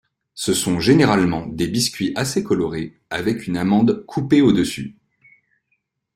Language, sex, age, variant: French, male, 30-39, Français de métropole